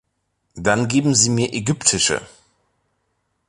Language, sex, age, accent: German, male, 19-29, Deutschland Deutsch